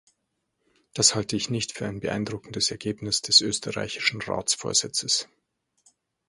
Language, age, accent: German, 30-39, Deutschland Deutsch